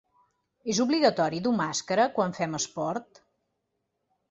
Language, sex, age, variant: Catalan, female, 40-49, Central